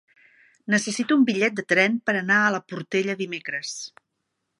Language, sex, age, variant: Catalan, female, 50-59, Central